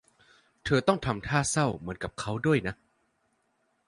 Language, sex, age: Thai, male, 19-29